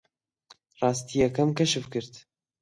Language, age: Central Kurdish, 19-29